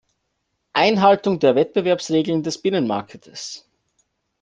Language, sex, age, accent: German, male, 19-29, Österreichisches Deutsch